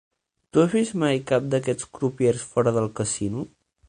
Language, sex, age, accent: Catalan, male, 19-29, central; nord-occidental